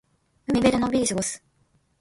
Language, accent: Japanese, 標準